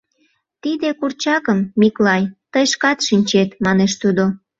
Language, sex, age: Mari, female, 19-29